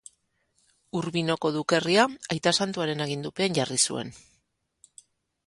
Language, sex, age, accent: Basque, female, 40-49, Mendebalekoa (Araba, Bizkaia, Gipuzkoako mendebaleko herri batzuk)